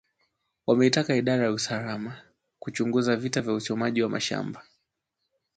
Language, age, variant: Swahili, 19-29, Kiswahili cha Bara ya Tanzania